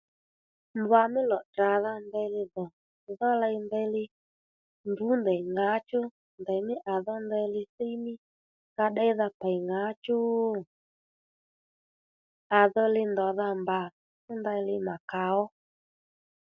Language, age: Lendu, 19-29